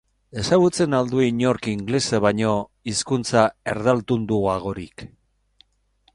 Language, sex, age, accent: Basque, male, 60-69, Mendebalekoa (Araba, Bizkaia, Gipuzkoako mendebaleko herri batzuk)